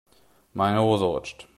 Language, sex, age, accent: German, male, 30-39, Deutschland Deutsch